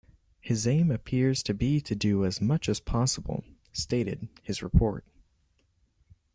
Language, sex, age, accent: English, male, under 19, Canadian English